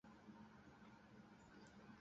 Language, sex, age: Bengali, female, 19-29